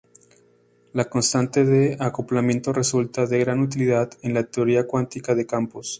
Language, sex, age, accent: Spanish, male, 19-29, México